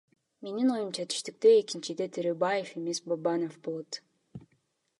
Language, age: Kyrgyz, 19-29